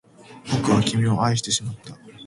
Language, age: Japanese, 19-29